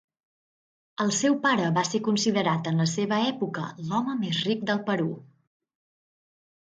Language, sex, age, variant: Catalan, female, 19-29, Central